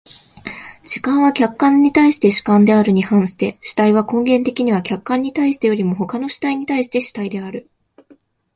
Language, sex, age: Japanese, female, 19-29